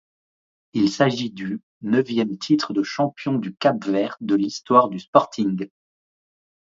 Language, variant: French, Français de métropole